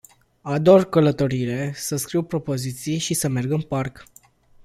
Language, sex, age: Romanian, male, under 19